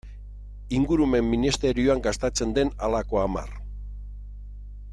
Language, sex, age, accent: Basque, male, 50-59, Erdialdekoa edo Nafarra (Gipuzkoa, Nafarroa)